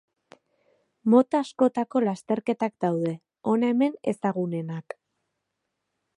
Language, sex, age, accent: Basque, female, 30-39, Erdialdekoa edo Nafarra (Gipuzkoa, Nafarroa)